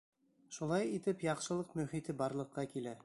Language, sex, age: Bashkir, male, 40-49